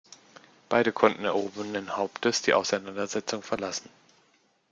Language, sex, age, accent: German, male, 30-39, Deutschland Deutsch